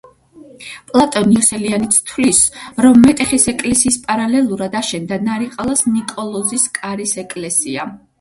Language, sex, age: Georgian, female, 30-39